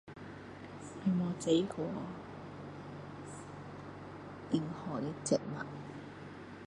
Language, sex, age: Min Dong Chinese, female, 40-49